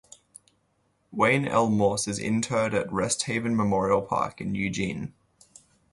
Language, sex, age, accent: English, male, 19-29, Australian English